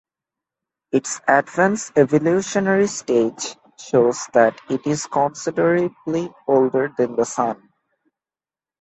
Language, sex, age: English, male, 19-29